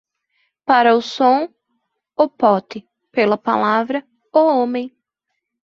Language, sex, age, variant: Portuguese, female, 19-29, Portuguese (Brasil)